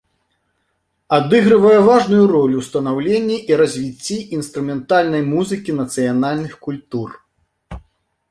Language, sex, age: Belarusian, male, 40-49